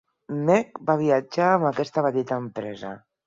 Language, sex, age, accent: Catalan, female, 50-59, Barcelona